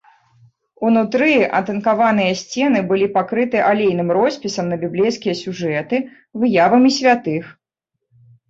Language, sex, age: Belarusian, female, 30-39